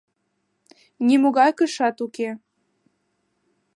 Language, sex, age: Mari, female, under 19